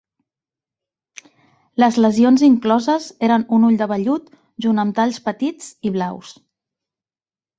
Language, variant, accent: Catalan, Central, Neutre